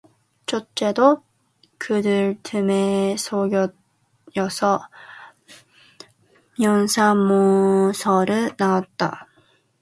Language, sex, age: Korean, female, 19-29